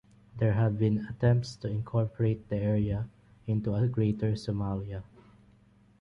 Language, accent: English, Filipino